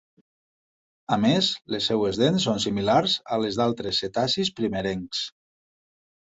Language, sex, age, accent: Catalan, male, 50-59, valencià